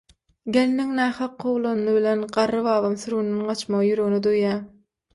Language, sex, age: Turkmen, female, 19-29